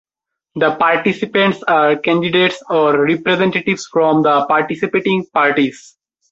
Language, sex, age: English, male, 19-29